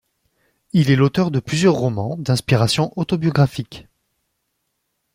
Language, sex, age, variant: French, male, 19-29, Français de métropole